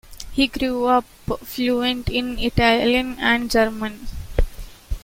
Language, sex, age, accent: English, female, 19-29, India and South Asia (India, Pakistan, Sri Lanka)